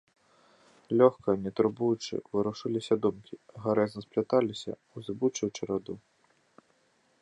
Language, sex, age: Belarusian, male, 19-29